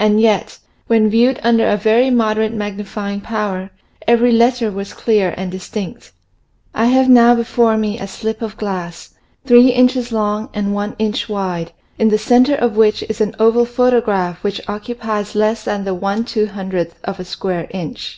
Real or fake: real